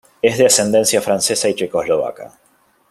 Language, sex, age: Spanish, male, 40-49